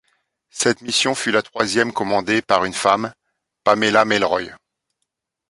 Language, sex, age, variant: French, male, 40-49, Français de métropole